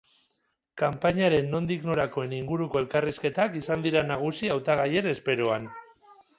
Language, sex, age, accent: Basque, male, 30-39, Mendebalekoa (Araba, Bizkaia, Gipuzkoako mendebaleko herri batzuk)